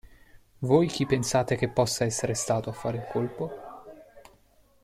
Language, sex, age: Italian, male, 19-29